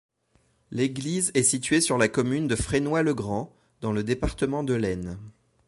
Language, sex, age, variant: French, male, 30-39, Français de métropole